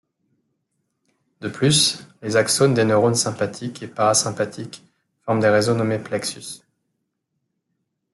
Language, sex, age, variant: French, male, 19-29, Français de métropole